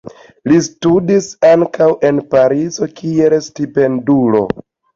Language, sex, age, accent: Esperanto, male, 30-39, Internacia